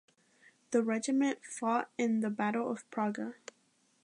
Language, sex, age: English, female, under 19